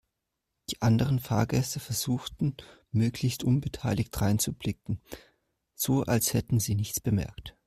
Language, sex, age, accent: German, male, 19-29, Deutschland Deutsch